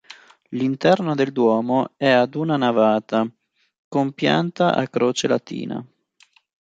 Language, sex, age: Italian, male, 30-39